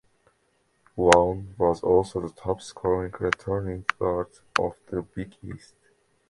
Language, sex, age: English, male, 19-29